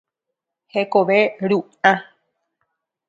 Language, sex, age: Guarani, female, 40-49